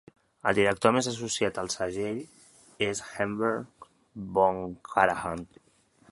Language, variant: Catalan, Central